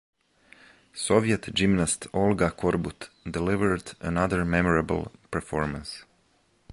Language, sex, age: English, male, 30-39